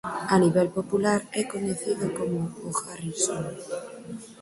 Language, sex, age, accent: Galician, female, 19-29, Normativo (estándar)